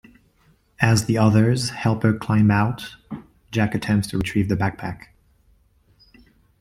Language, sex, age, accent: English, male, 40-49, United States English